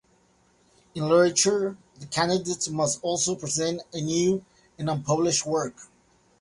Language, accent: English, United States English